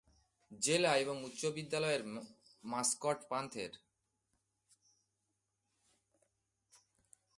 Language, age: Bengali, 40-49